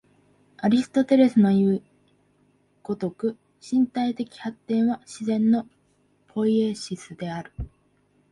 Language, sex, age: Japanese, female, 19-29